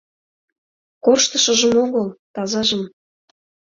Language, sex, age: Mari, female, 30-39